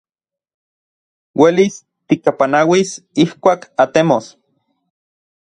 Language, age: Central Puebla Nahuatl, 30-39